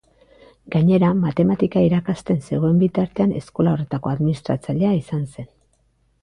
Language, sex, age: Basque, female, 40-49